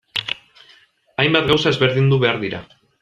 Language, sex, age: Basque, male, 19-29